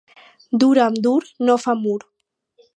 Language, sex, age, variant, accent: Catalan, female, under 19, Alacantí, valencià